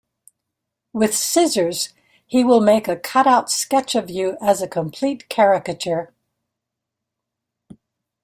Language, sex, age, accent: English, female, 70-79, United States English